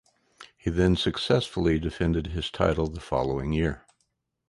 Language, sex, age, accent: English, male, 50-59, United States English